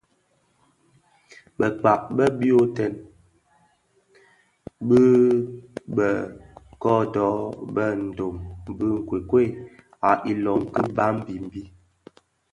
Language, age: Bafia, 19-29